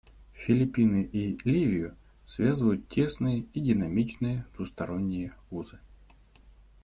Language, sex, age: Russian, male, 30-39